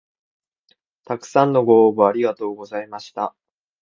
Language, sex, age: Japanese, male, under 19